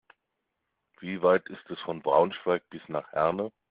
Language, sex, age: German, male, 40-49